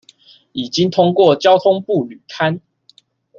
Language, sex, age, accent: Chinese, male, 19-29, 出生地：新北市